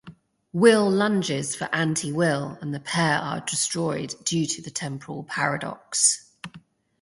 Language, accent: English, England English; British English